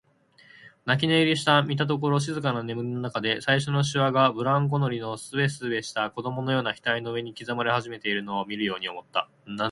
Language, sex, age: Japanese, male, 19-29